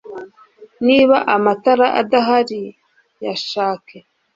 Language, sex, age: Kinyarwanda, female, 30-39